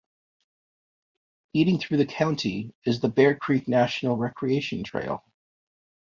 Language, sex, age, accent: English, male, 40-49, Canadian English